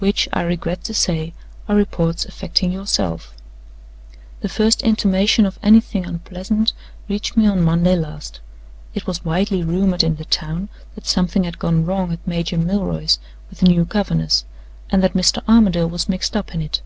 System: none